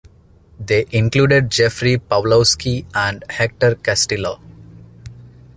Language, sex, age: English, male, 30-39